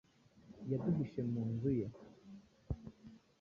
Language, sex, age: Kinyarwanda, male, 19-29